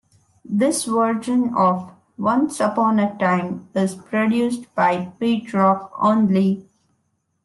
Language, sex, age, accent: English, female, 19-29, India and South Asia (India, Pakistan, Sri Lanka)